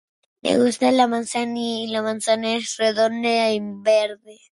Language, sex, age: Spanish, female, 40-49